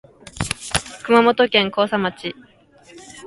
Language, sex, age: Japanese, female, 19-29